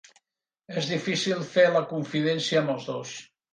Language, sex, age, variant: Catalan, male, 60-69, Nord-Occidental